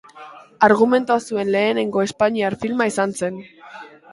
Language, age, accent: Basque, under 19, Mendebalekoa (Araba, Bizkaia, Gipuzkoako mendebaleko herri batzuk)